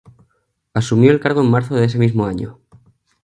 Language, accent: Spanish, España: Centro-Sur peninsular (Madrid, Toledo, Castilla-La Mancha)